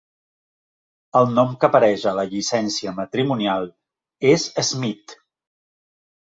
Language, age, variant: Catalan, 40-49, Central